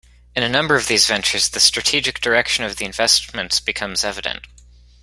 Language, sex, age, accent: English, male, under 19, United States English